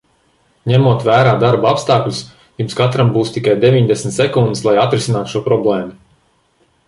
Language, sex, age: Latvian, male, 30-39